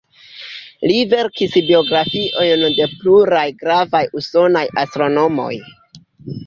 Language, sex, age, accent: Esperanto, male, 19-29, Internacia